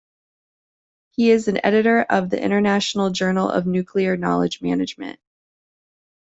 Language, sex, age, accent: English, female, 30-39, United States English